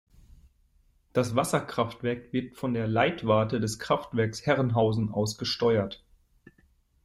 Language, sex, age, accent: German, male, 19-29, Deutschland Deutsch